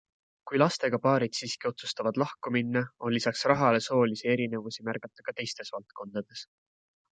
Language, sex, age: Estonian, male, 19-29